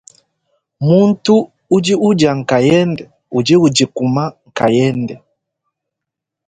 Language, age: Luba-Lulua, 19-29